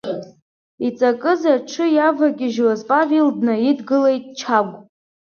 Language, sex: Abkhazian, female